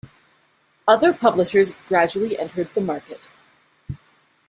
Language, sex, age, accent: English, female, 19-29, Canadian English